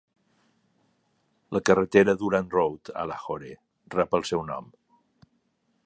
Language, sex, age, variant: Catalan, male, 50-59, Balear